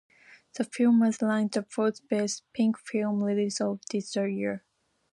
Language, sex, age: English, female, 19-29